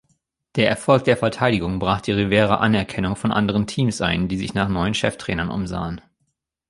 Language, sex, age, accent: German, male, 30-39, Deutschland Deutsch